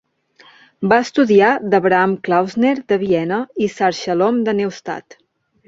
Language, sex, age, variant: Catalan, female, 19-29, Central